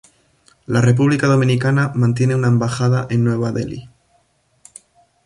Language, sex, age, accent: Spanish, male, 19-29, España: Norte peninsular (Asturias, Castilla y León, Cantabria, País Vasco, Navarra, Aragón, La Rioja, Guadalajara, Cuenca)